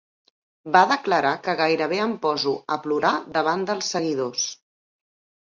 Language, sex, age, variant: Catalan, female, 50-59, Central